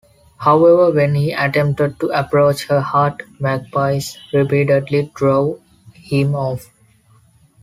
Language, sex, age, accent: English, male, 19-29, India and South Asia (India, Pakistan, Sri Lanka)